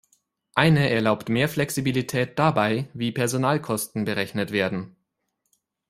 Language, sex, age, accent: German, male, 19-29, Deutschland Deutsch